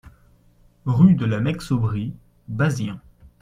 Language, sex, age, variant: French, male, 19-29, Français de métropole